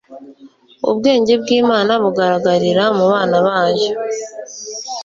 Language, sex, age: Kinyarwanda, female, 19-29